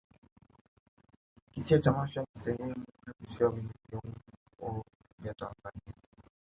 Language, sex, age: Swahili, male, 19-29